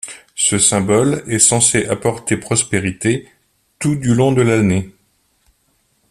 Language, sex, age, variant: French, male, 50-59, Français de métropole